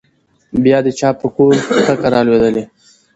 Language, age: Pashto, under 19